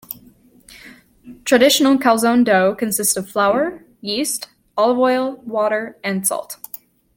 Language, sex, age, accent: English, female, 19-29, United States English